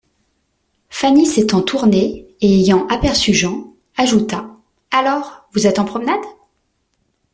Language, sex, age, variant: French, female, 30-39, Français de métropole